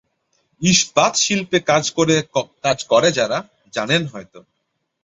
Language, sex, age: Bengali, male, 19-29